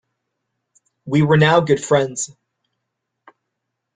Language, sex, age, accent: English, male, 19-29, United States English